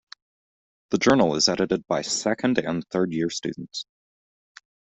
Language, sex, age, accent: English, male, 19-29, United States English